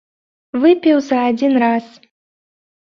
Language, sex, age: Belarusian, female, 19-29